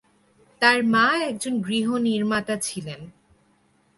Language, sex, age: Bengali, female, 19-29